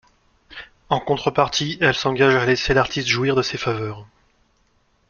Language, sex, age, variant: French, male, 19-29, Français de métropole